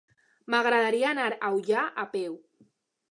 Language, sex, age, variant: Catalan, female, under 19, Alacantí